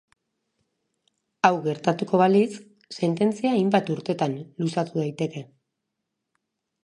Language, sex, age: Basque, female, 40-49